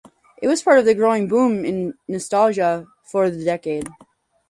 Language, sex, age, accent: English, female, 30-39, United States English